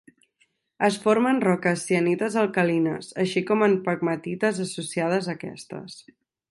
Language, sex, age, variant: Catalan, female, 19-29, Central